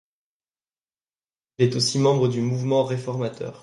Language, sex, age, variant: French, male, 19-29, Français de métropole